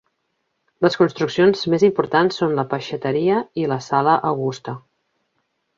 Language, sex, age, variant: Catalan, female, 40-49, Central